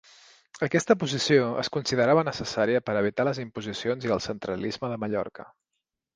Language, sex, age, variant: Catalan, male, 30-39, Central